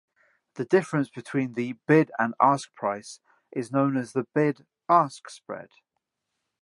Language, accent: English, England English